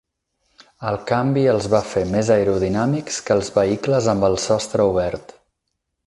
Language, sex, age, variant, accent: Catalan, male, 30-39, Central, central